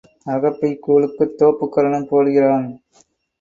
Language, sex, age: Tamil, male, 30-39